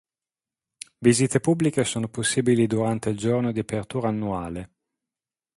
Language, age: Italian, 40-49